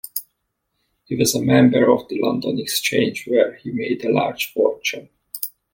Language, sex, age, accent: English, male, 40-49, United States English